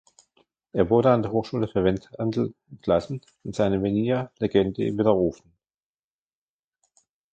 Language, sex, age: German, male, 50-59